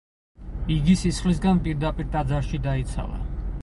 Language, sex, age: Georgian, male, 30-39